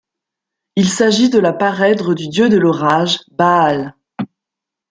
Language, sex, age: French, female, 40-49